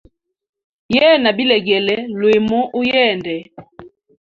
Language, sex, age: Hemba, female, 19-29